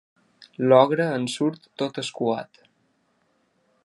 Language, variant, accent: Catalan, Central, central